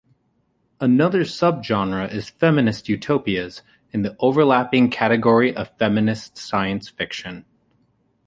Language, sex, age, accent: English, male, 19-29, United States English